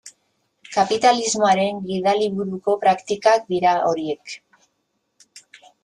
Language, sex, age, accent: Basque, female, 30-39, Mendebalekoa (Araba, Bizkaia, Gipuzkoako mendebaleko herri batzuk)